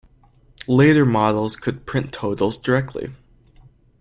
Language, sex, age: English, male, under 19